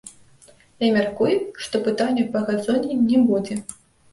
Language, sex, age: Belarusian, female, 19-29